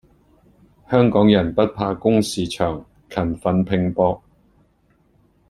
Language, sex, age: Cantonese, male, 50-59